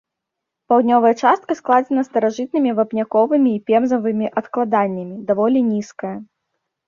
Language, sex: Belarusian, female